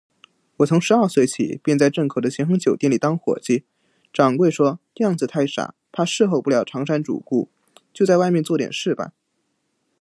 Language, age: Chinese, under 19